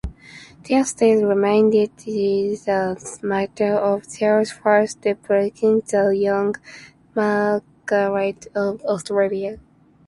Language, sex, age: English, female, under 19